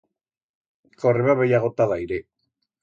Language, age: Aragonese, 60-69